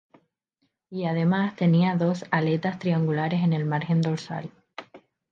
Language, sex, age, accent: Spanish, female, 19-29, España: Islas Canarias